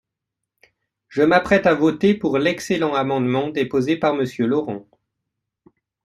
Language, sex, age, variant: French, male, 19-29, Français de métropole